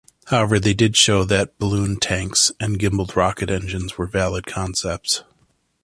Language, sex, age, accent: English, male, 40-49, United States English